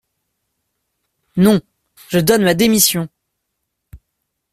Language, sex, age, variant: French, male, 19-29, Français de métropole